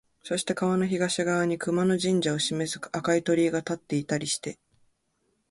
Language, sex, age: Japanese, female, under 19